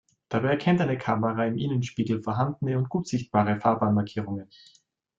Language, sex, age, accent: German, male, 30-39, Österreichisches Deutsch